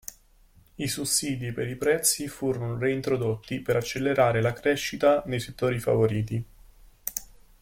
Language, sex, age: Italian, male, 19-29